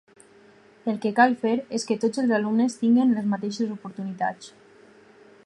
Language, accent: Catalan, valencià